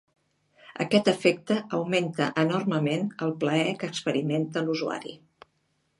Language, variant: Catalan, Central